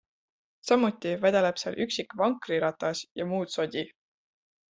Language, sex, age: Estonian, female, 19-29